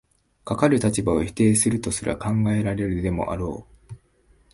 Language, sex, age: Japanese, male, 19-29